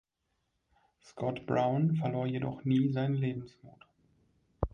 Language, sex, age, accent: German, male, 19-29, Deutschland Deutsch